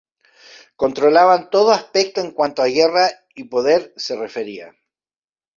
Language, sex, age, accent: Spanish, male, 50-59, Chileno: Chile, Cuyo